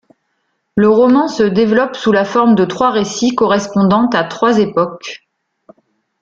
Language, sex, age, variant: French, female, 40-49, Français de métropole